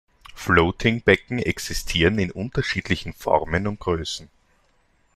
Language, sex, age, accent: German, male, 19-29, Österreichisches Deutsch